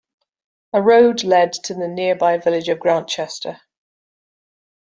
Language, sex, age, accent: English, female, 50-59, Scottish English